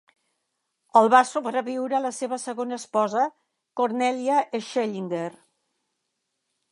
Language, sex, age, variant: Catalan, female, 70-79, Central